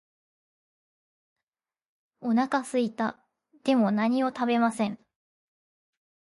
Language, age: Japanese, 19-29